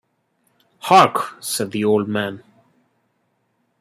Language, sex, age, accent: English, male, 19-29, India and South Asia (India, Pakistan, Sri Lanka)